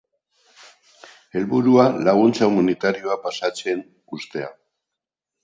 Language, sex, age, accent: Basque, male, 70-79, Mendebalekoa (Araba, Bizkaia, Gipuzkoako mendebaleko herri batzuk)